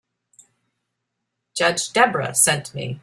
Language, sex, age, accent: English, male, 50-59, United States English